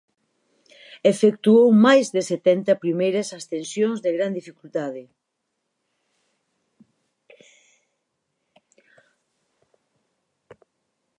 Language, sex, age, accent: Galician, female, 30-39, Normativo (estándar)